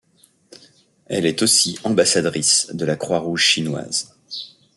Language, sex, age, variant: French, male, 40-49, Français de métropole